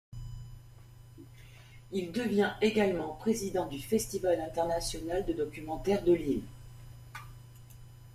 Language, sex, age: French, female, 50-59